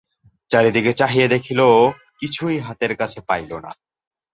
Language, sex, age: Bengali, male, 19-29